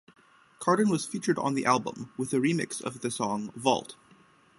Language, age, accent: English, 19-29, United States English